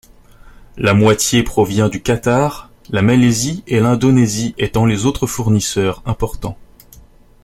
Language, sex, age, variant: French, male, 19-29, Français de métropole